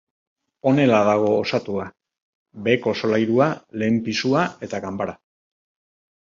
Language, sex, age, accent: Basque, male, 60-69, Erdialdekoa edo Nafarra (Gipuzkoa, Nafarroa)